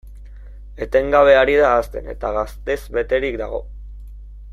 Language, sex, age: Basque, male, 19-29